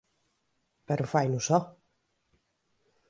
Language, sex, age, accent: Galician, female, 19-29, Central (gheada)